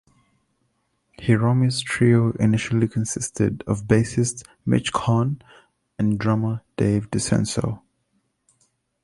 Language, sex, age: English, male, 19-29